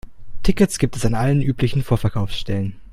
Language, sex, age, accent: German, male, 19-29, Deutschland Deutsch